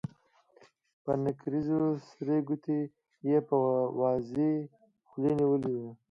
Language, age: Pashto, under 19